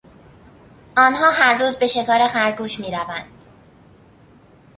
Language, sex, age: Persian, female, under 19